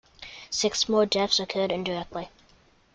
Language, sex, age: English, male, under 19